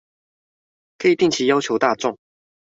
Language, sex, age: Chinese, male, 19-29